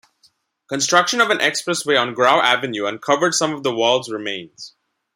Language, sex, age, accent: English, male, under 19, India and South Asia (India, Pakistan, Sri Lanka)